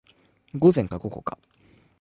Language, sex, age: Japanese, male, 19-29